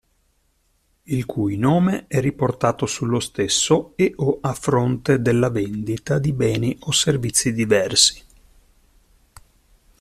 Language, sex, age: Italian, male, 50-59